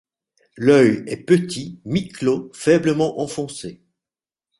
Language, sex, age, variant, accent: French, male, 60-69, Français d'Europe, Français de Belgique